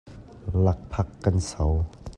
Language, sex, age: Hakha Chin, male, 19-29